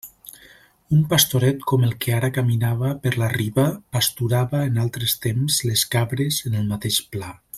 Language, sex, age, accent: Catalan, male, 40-49, valencià